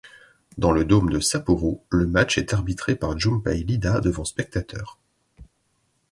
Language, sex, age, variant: French, male, 30-39, Français de métropole